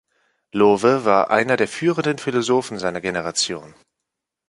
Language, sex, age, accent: German, male, 19-29, Deutschland Deutsch